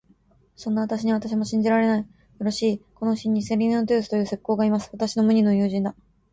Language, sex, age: Japanese, female, 19-29